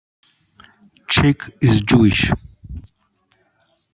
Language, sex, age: English, male, 50-59